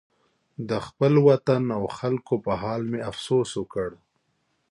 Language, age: Pashto, 30-39